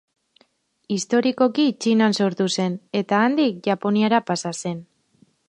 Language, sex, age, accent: Basque, female, 19-29, Mendebalekoa (Araba, Bizkaia, Gipuzkoako mendebaleko herri batzuk)